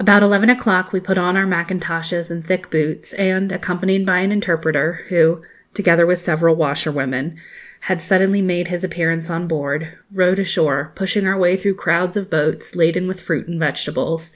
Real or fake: real